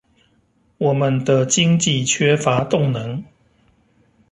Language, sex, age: Chinese, male, 40-49